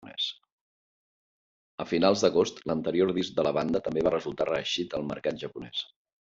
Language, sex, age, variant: Catalan, male, 50-59, Central